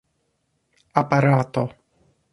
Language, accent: Esperanto, Internacia